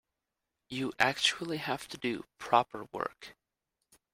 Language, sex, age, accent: English, male, under 19, United States English